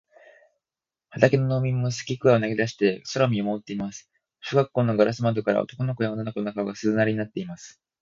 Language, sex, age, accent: Japanese, male, 19-29, 標準語; 東京